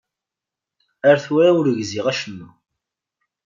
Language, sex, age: Kabyle, male, 19-29